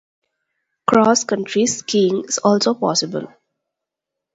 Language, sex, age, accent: English, female, 19-29, India and South Asia (India, Pakistan, Sri Lanka)